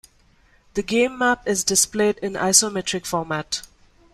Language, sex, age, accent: English, female, 19-29, India and South Asia (India, Pakistan, Sri Lanka)